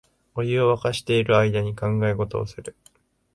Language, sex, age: Japanese, male, 19-29